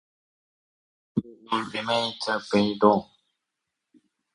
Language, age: English, 19-29